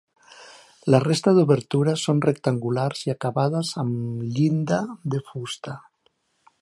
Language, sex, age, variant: Catalan, male, 60-69, Central